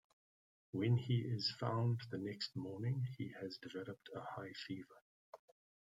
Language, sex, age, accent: English, male, 50-59, Southern African (South Africa, Zimbabwe, Namibia)